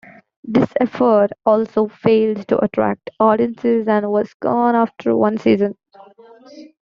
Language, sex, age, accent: English, female, 19-29, United States English